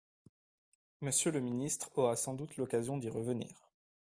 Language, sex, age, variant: French, male, 19-29, Français de métropole